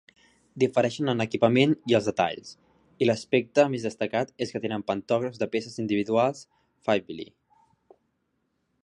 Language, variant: Catalan, Central